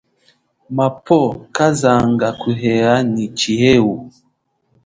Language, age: Chokwe, 30-39